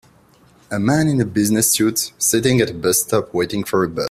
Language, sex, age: English, male, 19-29